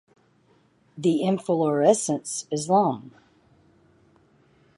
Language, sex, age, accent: English, female, 40-49, United States English